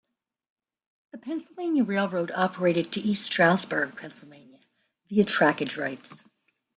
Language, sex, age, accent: English, female, 50-59, United States English